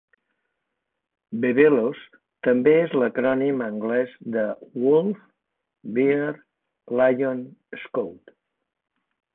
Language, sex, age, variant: Catalan, male, 60-69, Central